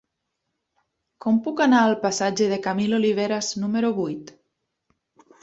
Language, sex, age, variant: Catalan, female, 19-29, Nord-Occidental